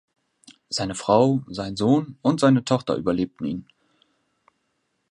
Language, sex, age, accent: German, male, 19-29, Deutschland Deutsch